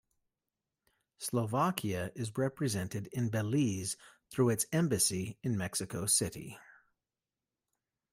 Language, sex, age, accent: English, male, 40-49, United States English